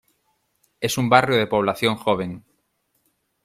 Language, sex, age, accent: Spanish, male, 40-49, España: Norte peninsular (Asturias, Castilla y León, Cantabria, País Vasco, Navarra, Aragón, La Rioja, Guadalajara, Cuenca)